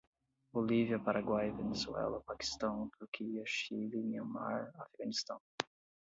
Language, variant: Portuguese, Portuguese (Brasil)